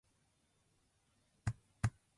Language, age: Japanese, 19-29